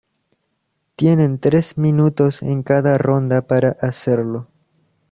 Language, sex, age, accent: Spanish, male, under 19, Rioplatense: Argentina, Uruguay, este de Bolivia, Paraguay